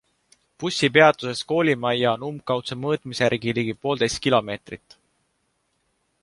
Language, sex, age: Estonian, male, 19-29